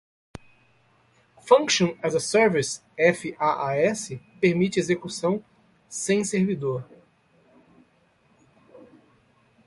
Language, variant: Portuguese, Portuguese (Brasil)